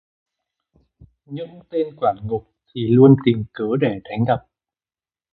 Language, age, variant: Vietnamese, 19-29, Hà Nội